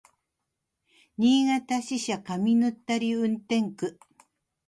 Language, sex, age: Japanese, female, 50-59